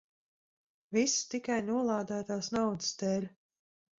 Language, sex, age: Latvian, female, 40-49